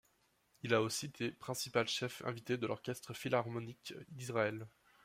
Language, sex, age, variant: French, male, 19-29, Français de métropole